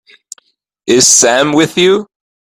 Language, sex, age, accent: English, male, 19-29, United States English